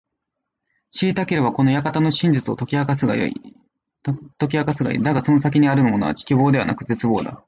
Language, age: Japanese, 19-29